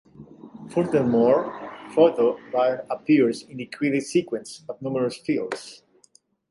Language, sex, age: English, male, 40-49